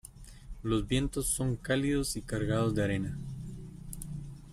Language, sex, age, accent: Spanish, male, 30-39, América central